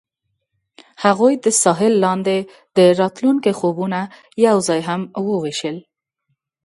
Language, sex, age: Pashto, female, 30-39